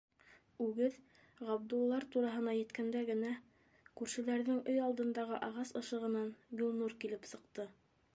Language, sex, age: Bashkir, female, 30-39